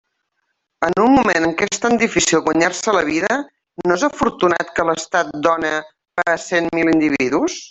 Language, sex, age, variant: Catalan, female, 40-49, Central